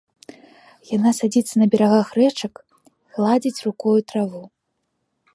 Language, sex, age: Belarusian, female, under 19